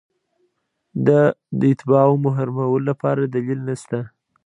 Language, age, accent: Pashto, 19-29, معیاري پښتو